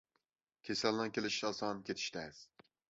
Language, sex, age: Uyghur, male, 19-29